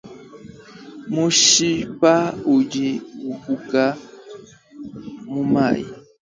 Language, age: Luba-Lulua, 19-29